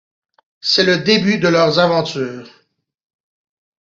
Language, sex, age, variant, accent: French, male, 40-49, Français d'Amérique du Nord, Français du Canada